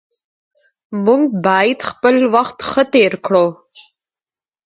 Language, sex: Pashto, female